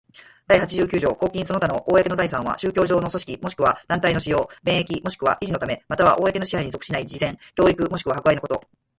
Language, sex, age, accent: Japanese, female, 40-49, 関西弁